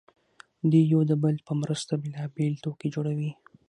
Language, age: Pashto, under 19